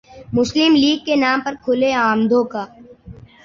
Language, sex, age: Urdu, male, 40-49